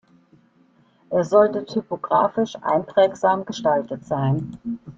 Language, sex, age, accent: German, female, 50-59, Deutschland Deutsch